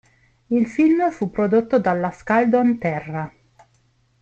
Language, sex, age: Italian, female, 19-29